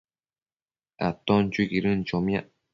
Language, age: Matsés, under 19